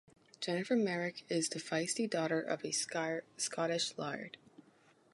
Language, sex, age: English, female, 19-29